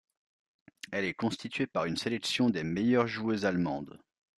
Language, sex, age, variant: French, male, 19-29, Français de métropole